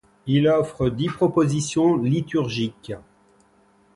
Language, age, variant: French, 50-59, Français de métropole